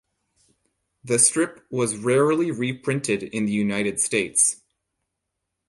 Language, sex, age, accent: English, male, 19-29, United States English